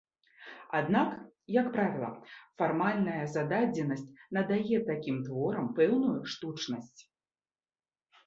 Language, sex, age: Belarusian, female, 30-39